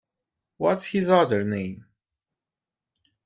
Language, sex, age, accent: English, male, 30-39, United States English